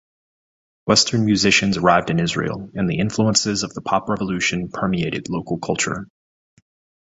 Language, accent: English, United States English